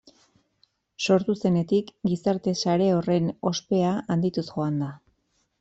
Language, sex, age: Basque, female, 40-49